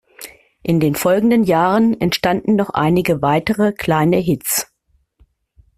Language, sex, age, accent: German, female, 50-59, Deutschland Deutsch